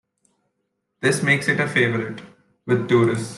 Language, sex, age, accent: English, male, 19-29, India and South Asia (India, Pakistan, Sri Lanka)